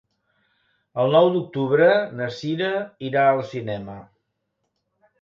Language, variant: Catalan, Central